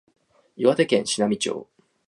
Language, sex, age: Japanese, male, 19-29